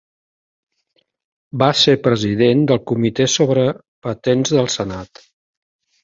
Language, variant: Catalan, Central